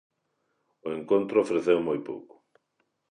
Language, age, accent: Galician, 60-69, Normativo (estándar)